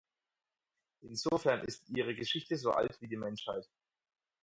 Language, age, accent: German, 30-39, Deutschland Deutsch